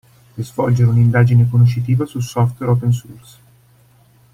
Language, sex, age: Italian, male, 40-49